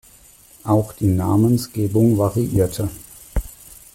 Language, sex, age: German, male, 40-49